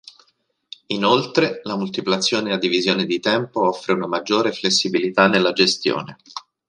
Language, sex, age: Italian, male, 30-39